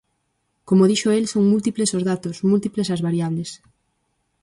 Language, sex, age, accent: Galician, female, 19-29, Oriental (común en zona oriental)